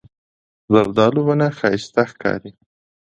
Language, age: Pashto, 30-39